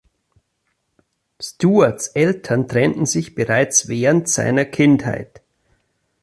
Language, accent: German, Deutschland Deutsch